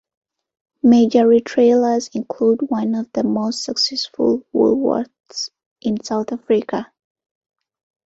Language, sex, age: English, female, under 19